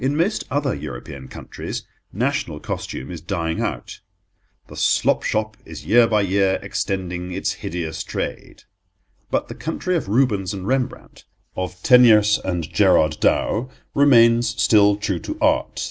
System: none